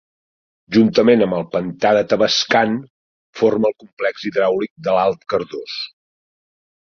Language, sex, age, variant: Catalan, male, 50-59, Central